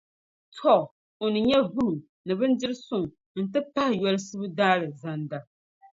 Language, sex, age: Dagbani, female, 30-39